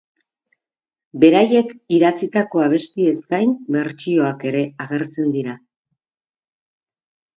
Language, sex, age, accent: Basque, female, 50-59, Mendebalekoa (Araba, Bizkaia, Gipuzkoako mendebaleko herri batzuk)